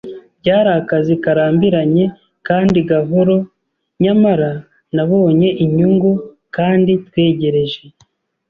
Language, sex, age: Kinyarwanda, male, 19-29